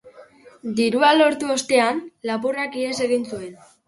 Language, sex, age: Basque, female, under 19